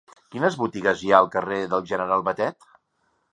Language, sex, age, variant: Catalan, male, 50-59, Central